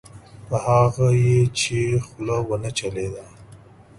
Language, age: Pashto, 30-39